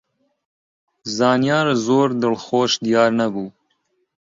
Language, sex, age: Central Kurdish, male, 30-39